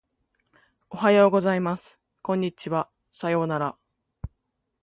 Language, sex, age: Japanese, female, 19-29